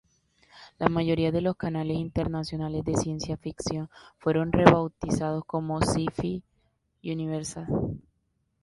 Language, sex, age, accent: Spanish, female, under 19, Caribe: Cuba, Venezuela, Puerto Rico, República Dominicana, Panamá, Colombia caribeña, México caribeño, Costa del golfo de México